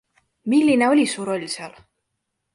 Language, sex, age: Estonian, female, 19-29